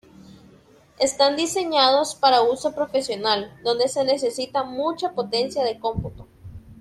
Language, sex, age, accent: Spanish, female, 19-29, América central